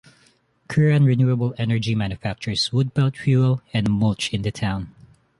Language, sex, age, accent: English, male, 19-29, Filipino